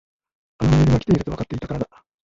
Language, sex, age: Japanese, male, 60-69